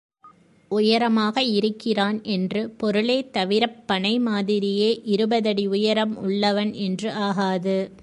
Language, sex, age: Tamil, female, 30-39